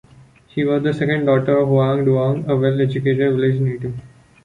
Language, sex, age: English, male, under 19